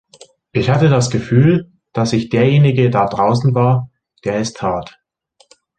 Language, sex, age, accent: German, male, 19-29, Deutschland Deutsch